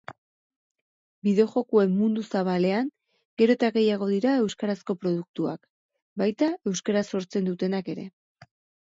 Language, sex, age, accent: Basque, female, 40-49, Erdialdekoa edo Nafarra (Gipuzkoa, Nafarroa)